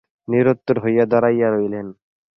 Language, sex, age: Bengali, male, 19-29